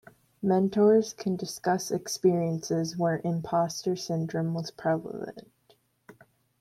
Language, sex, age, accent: English, female, under 19, United States English